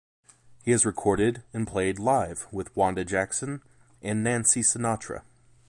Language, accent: English, United States English